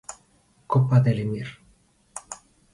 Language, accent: Spanish, España: Norte peninsular (Asturias, Castilla y León, Cantabria, País Vasco, Navarra, Aragón, La Rioja, Guadalajara, Cuenca)